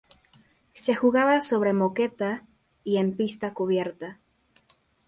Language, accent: Spanish, México